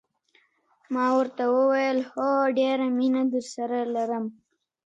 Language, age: Pashto, 19-29